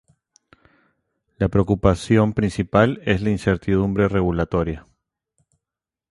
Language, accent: Spanish, Andino-Pacífico: Colombia, Perú, Ecuador, oeste de Bolivia y Venezuela andina